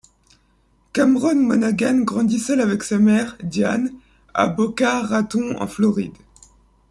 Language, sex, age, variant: French, male, under 19, Français de métropole